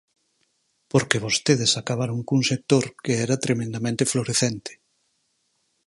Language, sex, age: Galician, male, 50-59